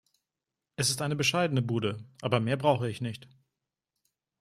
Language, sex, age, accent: German, male, 19-29, Deutschland Deutsch